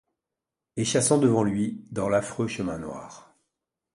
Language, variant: French, Français de métropole